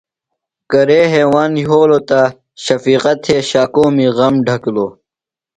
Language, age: Phalura, under 19